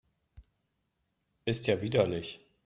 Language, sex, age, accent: German, male, 40-49, Deutschland Deutsch